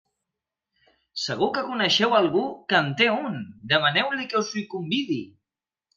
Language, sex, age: Catalan, male, 30-39